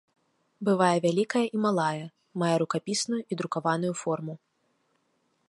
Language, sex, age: Belarusian, female, 19-29